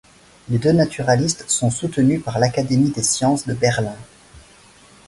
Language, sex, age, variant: French, male, 30-39, Français de métropole